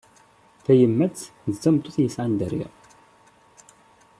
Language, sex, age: Kabyle, male, 30-39